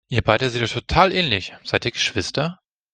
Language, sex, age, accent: German, male, 30-39, Deutschland Deutsch